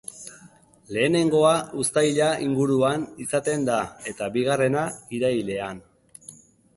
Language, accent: Basque, Erdialdekoa edo Nafarra (Gipuzkoa, Nafarroa)